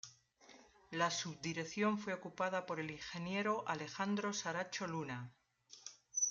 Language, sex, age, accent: Spanish, female, 50-59, España: Norte peninsular (Asturias, Castilla y León, Cantabria, País Vasco, Navarra, Aragón, La Rioja, Guadalajara, Cuenca)